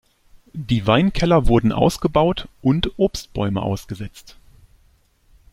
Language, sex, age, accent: German, male, 30-39, Deutschland Deutsch